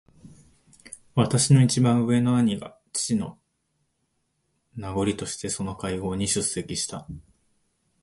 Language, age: Japanese, 19-29